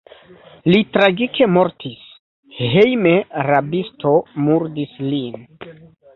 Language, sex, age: Esperanto, male, 30-39